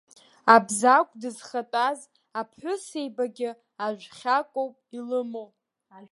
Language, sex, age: Abkhazian, female, under 19